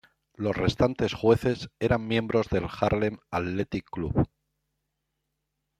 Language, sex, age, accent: Spanish, male, 60-69, España: Centro-Sur peninsular (Madrid, Toledo, Castilla-La Mancha)